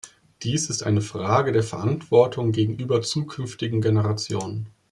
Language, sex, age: German, male, 30-39